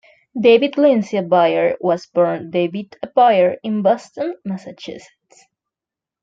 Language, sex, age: English, female, 19-29